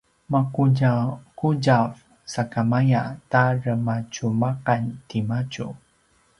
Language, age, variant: Paiwan, 30-39, pinayuanan a kinaikacedasan (東排灣語)